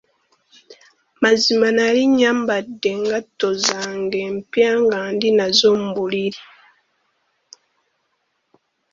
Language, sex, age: Ganda, female, 19-29